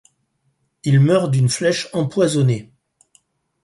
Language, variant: French, Français de métropole